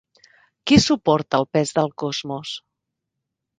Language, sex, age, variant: Catalan, female, 40-49, Central